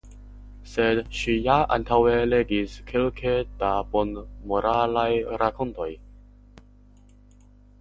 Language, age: Esperanto, under 19